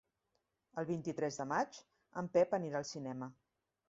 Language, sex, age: Catalan, female, 50-59